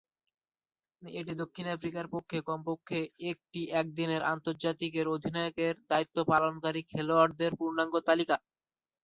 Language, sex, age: Bengali, male, under 19